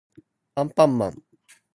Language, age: Japanese, under 19